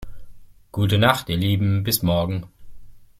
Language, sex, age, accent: German, male, 19-29, Deutschland Deutsch